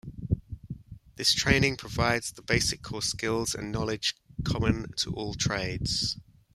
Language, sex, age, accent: English, male, 30-39, England English